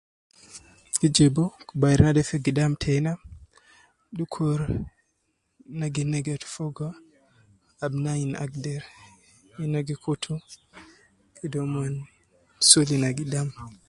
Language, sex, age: Nubi, male, 19-29